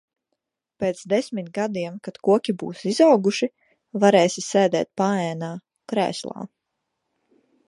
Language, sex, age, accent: Latvian, female, 19-29, Dzimtā valoda